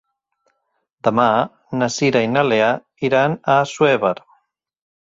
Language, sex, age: Catalan, male, 30-39